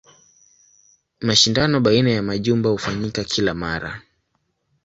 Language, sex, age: Swahili, male, 19-29